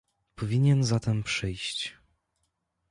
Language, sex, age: Polish, male, 19-29